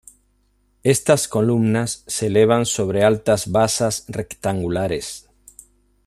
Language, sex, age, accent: Spanish, male, 50-59, España: Sur peninsular (Andalucia, Extremadura, Murcia)